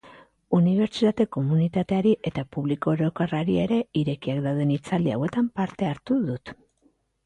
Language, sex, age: Basque, female, 40-49